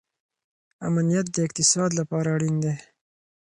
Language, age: Pashto, 19-29